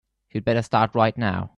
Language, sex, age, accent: English, male, under 19, England English